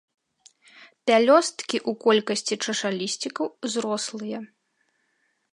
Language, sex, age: Belarusian, female, 30-39